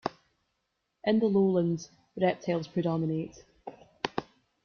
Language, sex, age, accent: English, female, 19-29, Scottish English